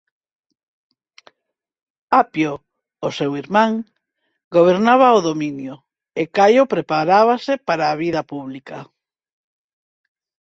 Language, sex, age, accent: Galician, female, 50-59, Normativo (estándar); Neofalante